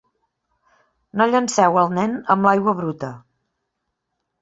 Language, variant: Catalan, Central